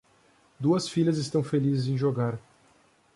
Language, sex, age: Portuguese, male, 19-29